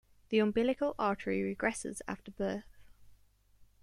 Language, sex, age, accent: English, female, 19-29, England English